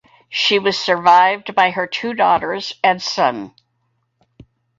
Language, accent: English, United States English